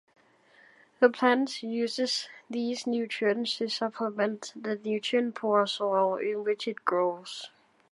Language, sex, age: English, male, under 19